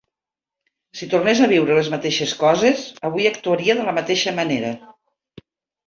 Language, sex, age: Catalan, female, 50-59